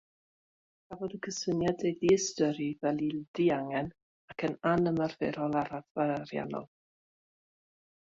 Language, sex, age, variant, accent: Welsh, female, 40-49, South-Western Welsh, Y Deyrnas Unedig Cymraeg